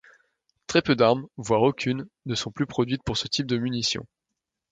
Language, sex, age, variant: French, male, 19-29, Français de métropole